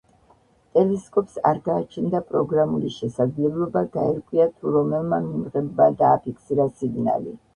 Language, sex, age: Georgian, female, 70-79